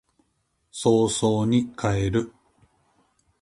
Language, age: Japanese, 50-59